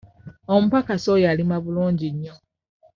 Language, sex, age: Ganda, female, 19-29